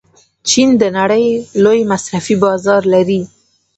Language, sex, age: Pashto, female, 19-29